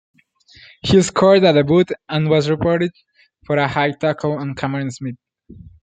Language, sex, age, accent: English, male, under 19, United States English